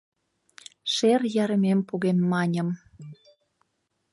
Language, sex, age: Mari, female, 19-29